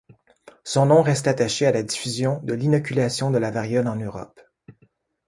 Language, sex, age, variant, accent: French, male, 40-49, Français d'Amérique du Nord, Français du Canada